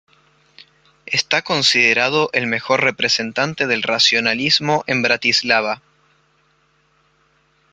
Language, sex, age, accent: Spanish, male, 19-29, Rioplatense: Argentina, Uruguay, este de Bolivia, Paraguay